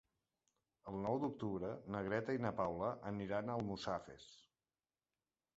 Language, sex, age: Catalan, male, 50-59